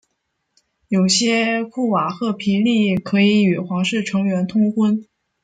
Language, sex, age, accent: Chinese, female, 19-29, 出生地：北京市